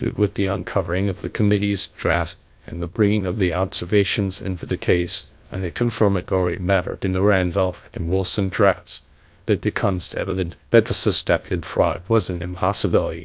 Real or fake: fake